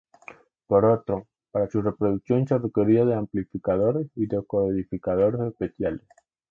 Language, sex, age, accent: Spanish, male, under 19, Andino-Pacífico: Colombia, Perú, Ecuador, oeste de Bolivia y Venezuela andina